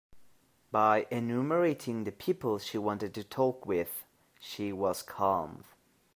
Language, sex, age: English, male, 30-39